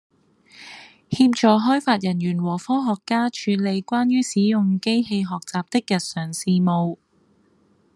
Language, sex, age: Cantonese, female, 30-39